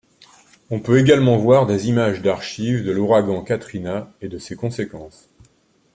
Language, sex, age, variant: French, male, 50-59, Français de métropole